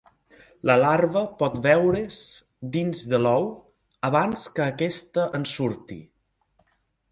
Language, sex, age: Catalan, male, 40-49